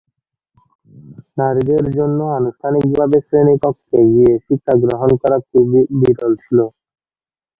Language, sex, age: Bengali, male, 19-29